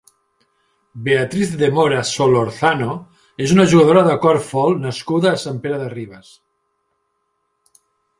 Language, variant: Catalan, Central